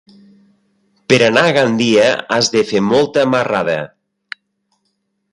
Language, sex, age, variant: Catalan, male, 50-59, Nord-Occidental